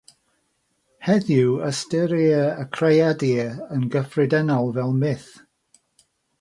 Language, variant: Welsh, North-Eastern Welsh